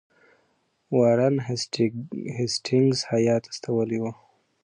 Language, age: Pashto, 19-29